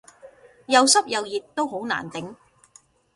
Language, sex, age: Cantonese, female, 50-59